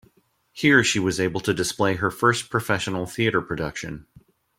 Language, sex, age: English, male, 30-39